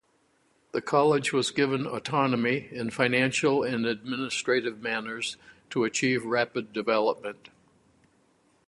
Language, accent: English, United States English